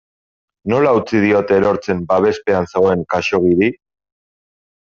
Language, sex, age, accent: Basque, male, 30-39, Erdialdekoa edo Nafarra (Gipuzkoa, Nafarroa)